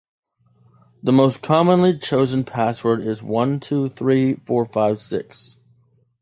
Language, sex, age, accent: English, male, 40-49, United States English